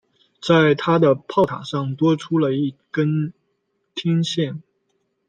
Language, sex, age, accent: Chinese, male, 19-29, 出生地：河北省